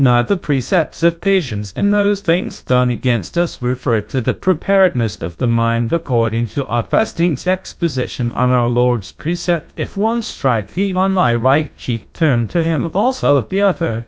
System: TTS, GlowTTS